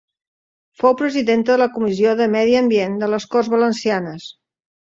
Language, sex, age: Catalan, female, 50-59